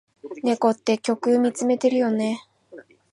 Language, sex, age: Japanese, female, 19-29